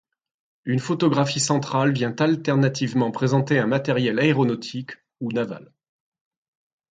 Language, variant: French, Français de métropole